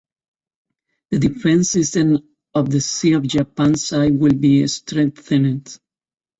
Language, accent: English, Southern African (South Africa, Zimbabwe, Namibia)